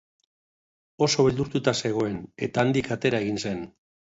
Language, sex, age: Basque, male, 60-69